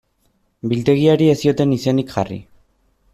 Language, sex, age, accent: Basque, male, 19-29, Erdialdekoa edo Nafarra (Gipuzkoa, Nafarroa)